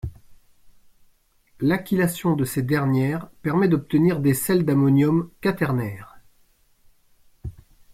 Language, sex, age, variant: French, male, 40-49, Français de métropole